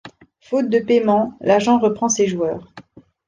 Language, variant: French, Français de métropole